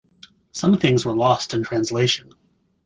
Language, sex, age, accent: English, male, 30-39, United States English